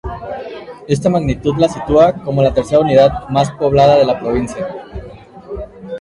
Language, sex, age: Spanish, female, 30-39